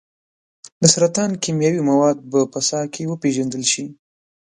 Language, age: Pashto, under 19